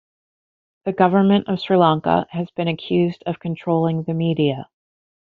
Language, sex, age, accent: English, female, 40-49, United States English